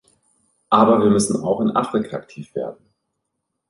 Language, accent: German, Deutschland Deutsch